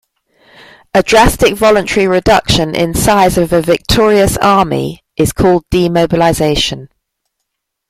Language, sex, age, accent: English, female, 50-59, England English